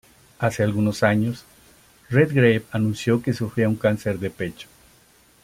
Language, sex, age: Spanish, male, 50-59